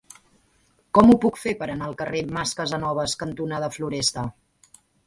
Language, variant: Catalan, Central